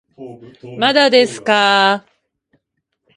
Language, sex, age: Japanese, male, under 19